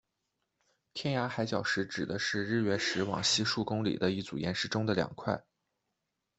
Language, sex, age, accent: Chinese, male, 19-29, 出生地：辽宁省